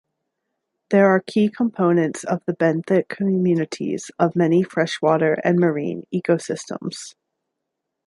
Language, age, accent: English, 30-39, United States English